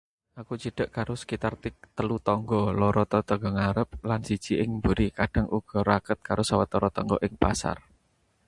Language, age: Javanese, 30-39